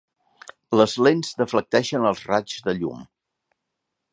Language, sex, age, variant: Catalan, male, 60-69, Central